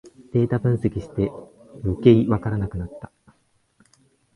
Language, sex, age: Japanese, male, 19-29